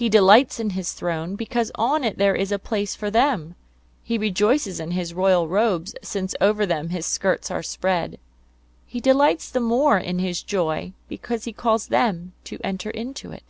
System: none